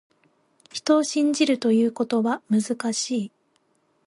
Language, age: Japanese, 19-29